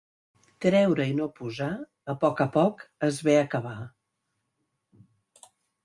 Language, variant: Catalan, Central